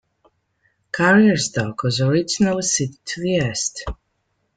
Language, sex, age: English, female, 40-49